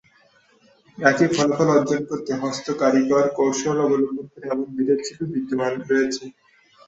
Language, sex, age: Bengali, male, 19-29